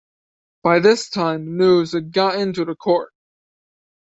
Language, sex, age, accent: English, male, 19-29, United States English